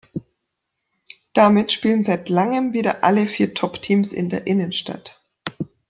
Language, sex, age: German, female, 30-39